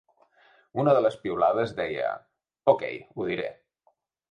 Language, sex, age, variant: Catalan, male, 50-59, Central